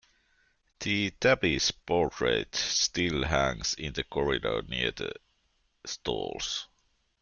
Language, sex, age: English, male, 40-49